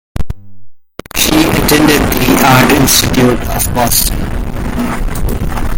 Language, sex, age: English, male, 19-29